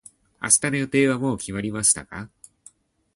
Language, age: Japanese, 19-29